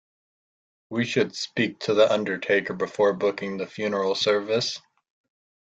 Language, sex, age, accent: English, male, under 19, United States English